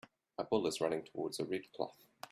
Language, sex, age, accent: English, male, 30-39, New Zealand English